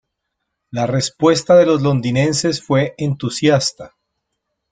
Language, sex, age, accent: Spanish, male, 30-39, Andino-Pacífico: Colombia, Perú, Ecuador, oeste de Bolivia y Venezuela andina